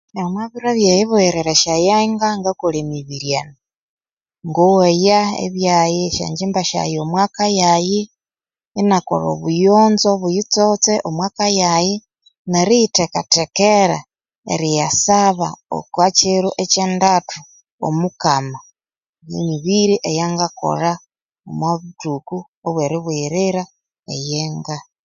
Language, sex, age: Konzo, female, 40-49